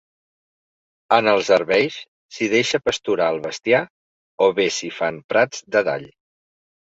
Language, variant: Catalan, Septentrional